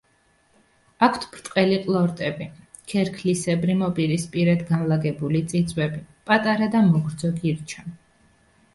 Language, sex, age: Georgian, female, 30-39